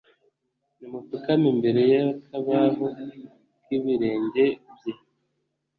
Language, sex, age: Kinyarwanda, male, 19-29